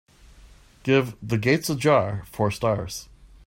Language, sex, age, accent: English, male, 30-39, United States English